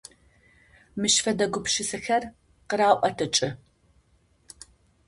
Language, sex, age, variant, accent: Adyghe, female, 50-59, Адыгабзэ (Кирил, пстэумэ зэдыряе), Бжъэдыгъу (Bjeduğ)